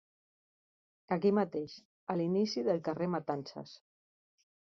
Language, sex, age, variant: Catalan, female, 50-59, Central